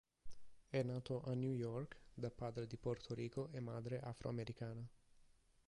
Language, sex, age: Italian, male, 30-39